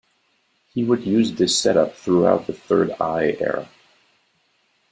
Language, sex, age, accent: English, male, 40-49, Canadian English